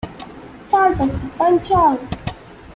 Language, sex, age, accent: English, female, under 19, India and South Asia (India, Pakistan, Sri Lanka)